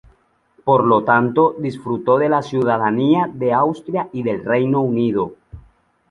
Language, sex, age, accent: Spanish, male, 30-39, Caribe: Cuba, Venezuela, Puerto Rico, República Dominicana, Panamá, Colombia caribeña, México caribeño, Costa del golfo de México